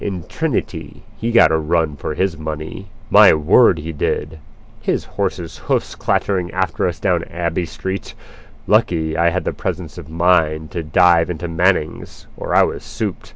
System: none